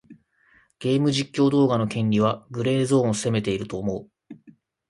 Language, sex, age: Japanese, male, 30-39